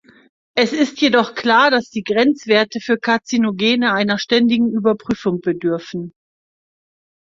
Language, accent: German, Deutschland Deutsch